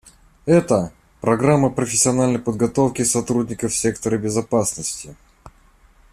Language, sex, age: Russian, male, 40-49